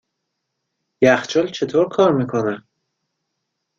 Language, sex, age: Persian, male, 19-29